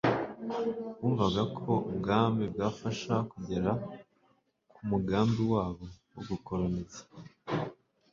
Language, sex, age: Kinyarwanda, male, 19-29